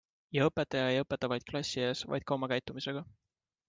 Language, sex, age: Estonian, male, 19-29